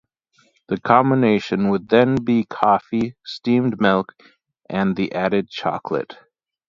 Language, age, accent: English, 30-39, United States English